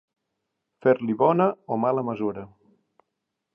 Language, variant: Catalan, Central